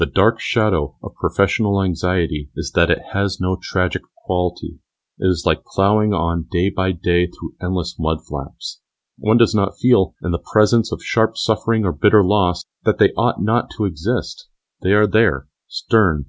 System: none